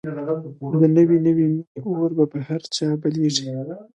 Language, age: Pashto, 30-39